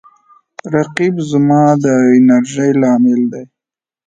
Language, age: Pashto, 19-29